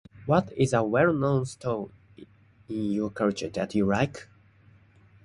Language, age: English, 19-29